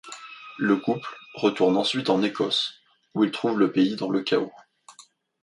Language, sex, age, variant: French, male, 19-29, Français de métropole